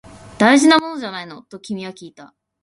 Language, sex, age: Japanese, female, 19-29